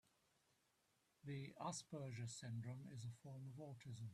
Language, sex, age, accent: English, male, 70-79, England English